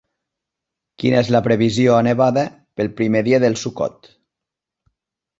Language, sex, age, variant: Catalan, male, 40-49, Nord-Occidental